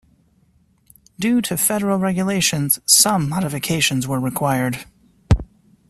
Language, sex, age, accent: English, male, 30-39, United States English